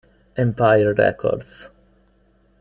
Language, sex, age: Italian, male, 19-29